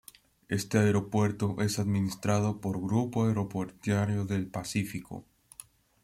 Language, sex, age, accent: Spanish, male, under 19, Andino-Pacífico: Colombia, Perú, Ecuador, oeste de Bolivia y Venezuela andina